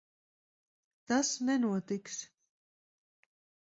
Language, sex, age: Latvian, female, 40-49